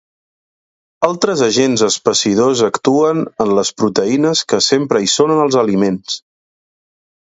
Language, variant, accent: Catalan, Central, central